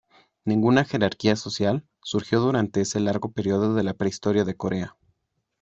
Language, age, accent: Spanish, under 19, México